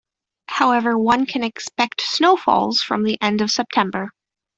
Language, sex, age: English, female, under 19